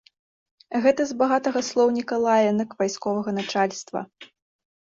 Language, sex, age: Belarusian, female, 19-29